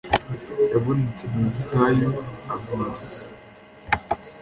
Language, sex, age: Kinyarwanda, male, under 19